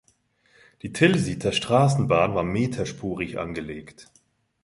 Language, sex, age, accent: German, male, 30-39, Schweizerdeutsch